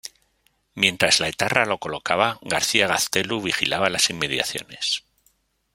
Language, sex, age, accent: Spanish, male, 50-59, España: Norte peninsular (Asturias, Castilla y León, Cantabria, País Vasco, Navarra, Aragón, La Rioja, Guadalajara, Cuenca)